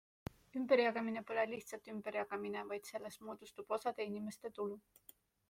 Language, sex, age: Estonian, female, 19-29